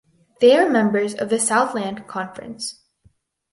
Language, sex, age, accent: English, female, under 19, United States English